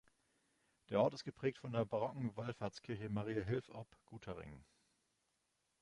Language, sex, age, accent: German, male, 40-49, Deutschland Deutsch